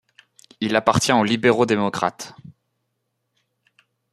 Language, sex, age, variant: French, male, 19-29, Français de métropole